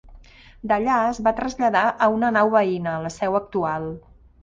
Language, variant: Catalan, Central